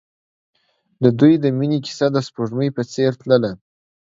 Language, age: Pashto, under 19